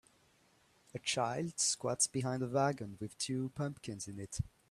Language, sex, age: English, male, 19-29